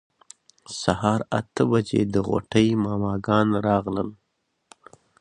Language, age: Pashto, 19-29